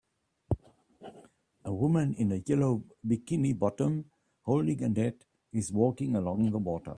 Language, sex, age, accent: English, male, 60-69, Southern African (South Africa, Zimbabwe, Namibia)